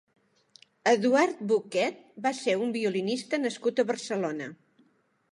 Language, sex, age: Catalan, female, 70-79